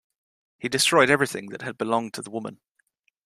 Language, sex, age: English, male, 19-29